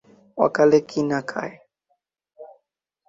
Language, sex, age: Bengali, male, 19-29